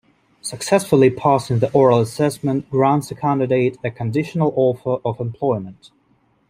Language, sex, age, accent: English, male, 19-29, England English